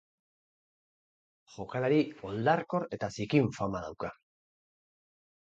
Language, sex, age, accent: Basque, male, 40-49, Mendebalekoa (Araba, Bizkaia, Gipuzkoako mendebaleko herri batzuk)